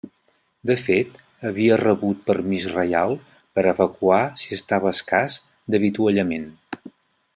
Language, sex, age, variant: Catalan, male, 50-59, Central